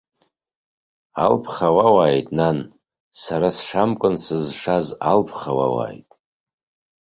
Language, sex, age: Abkhazian, male, 40-49